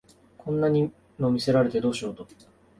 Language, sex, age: Japanese, male, 19-29